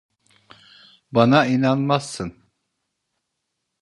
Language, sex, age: Turkish, male, 50-59